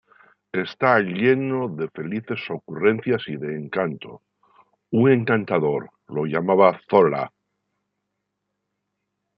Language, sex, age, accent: Spanish, male, 70-79, España: Norte peninsular (Asturias, Castilla y León, Cantabria, País Vasco, Navarra, Aragón, La Rioja, Guadalajara, Cuenca)